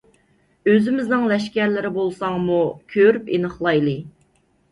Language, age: Uyghur, 30-39